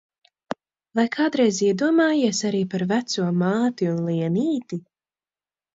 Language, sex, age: Latvian, female, under 19